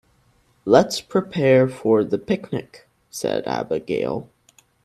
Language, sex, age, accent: English, male, 19-29, United States English